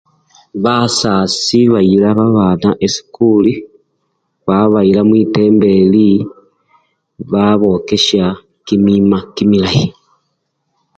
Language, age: Luyia, 50-59